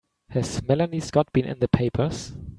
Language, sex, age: English, male, 19-29